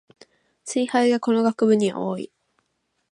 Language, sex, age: Japanese, female, under 19